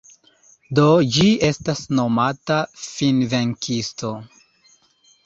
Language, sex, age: Esperanto, male, 40-49